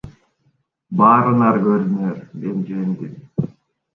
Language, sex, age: Kyrgyz, male, 19-29